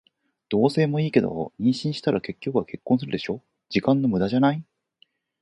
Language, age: Japanese, 40-49